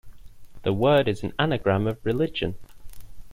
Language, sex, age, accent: English, male, 19-29, England English